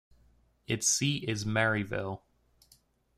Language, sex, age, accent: English, male, 19-29, United States English